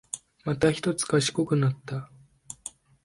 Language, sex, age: Japanese, male, 19-29